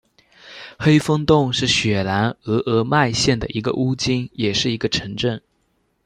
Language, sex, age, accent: Chinese, male, under 19, 出生地：湖南省